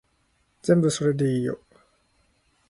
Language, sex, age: Japanese, male, 19-29